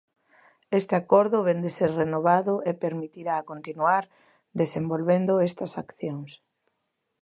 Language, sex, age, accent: Galician, female, 40-49, Normativo (estándar)